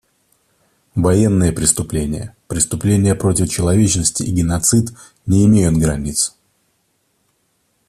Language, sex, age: Russian, male, 30-39